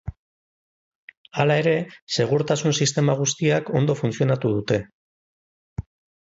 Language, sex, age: Basque, male, 40-49